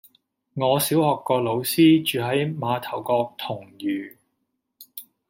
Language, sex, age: Cantonese, male, 30-39